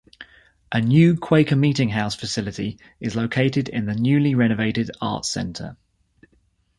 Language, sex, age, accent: English, male, 19-29, England English